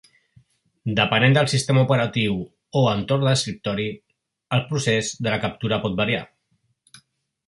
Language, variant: Catalan, Central